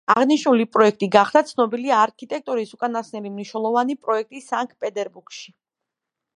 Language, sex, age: Georgian, female, 19-29